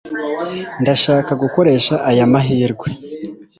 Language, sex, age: Kinyarwanda, male, 19-29